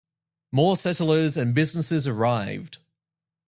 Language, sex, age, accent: English, male, 19-29, Australian English